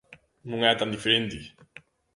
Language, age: Galician, 19-29